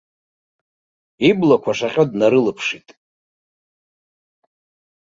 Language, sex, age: Abkhazian, male, 50-59